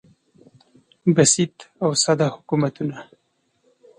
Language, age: Pashto, 30-39